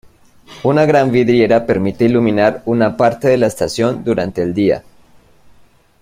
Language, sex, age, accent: Spanish, male, 19-29, Andino-Pacífico: Colombia, Perú, Ecuador, oeste de Bolivia y Venezuela andina